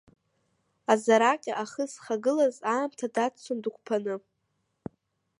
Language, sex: Abkhazian, female